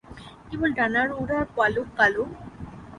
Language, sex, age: Bengali, female, 19-29